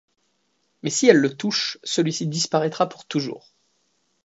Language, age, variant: French, 19-29, Français de métropole